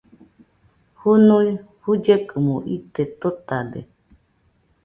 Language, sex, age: Nüpode Huitoto, female, 40-49